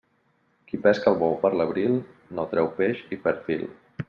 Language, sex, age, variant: Catalan, male, 30-39, Balear